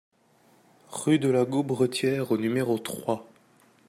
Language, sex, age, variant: French, male, 19-29, Français de métropole